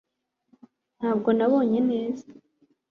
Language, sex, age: Kinyarwanda, female, 19-29